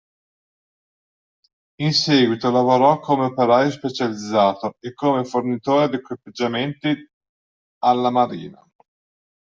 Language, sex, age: Italian, male, 50-59